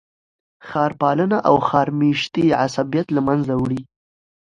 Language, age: Pashto, under 19